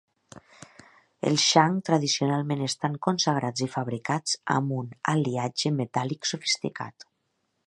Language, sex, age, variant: Catalan, female, 40-49, Nord-Occidental